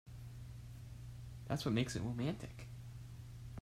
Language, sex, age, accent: English, male, 19-29, United States English